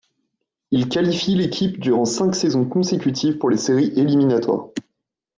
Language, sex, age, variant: French, male, 19-29, Français de métropole